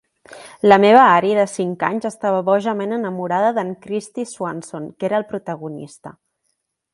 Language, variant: Catalan, Central